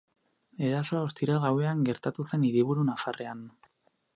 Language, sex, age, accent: Basque, male, 19-29, Erdialdekoa edo Nafarra (Gipuzkoa, Nafarroa)